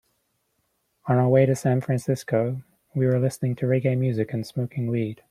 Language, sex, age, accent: English, male, 30-39, New Zealand English